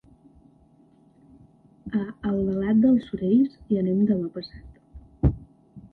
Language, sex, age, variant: Catalan, female, under 19, Central